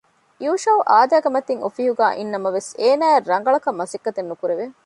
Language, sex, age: Divehi, female, 40-49